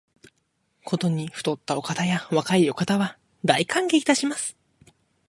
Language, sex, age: Japanese, male, 19-29